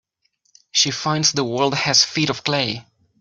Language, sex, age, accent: English, male, 30-39, United States English